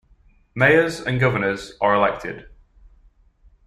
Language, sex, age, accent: English, male, 19-29, England English